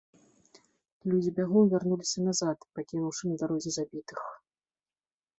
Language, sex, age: Belarusian, female, 40-49